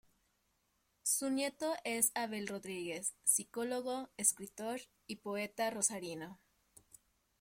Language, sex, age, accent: Spanish, female, 19-29, México